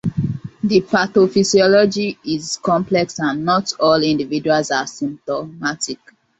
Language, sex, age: English, female, 19-29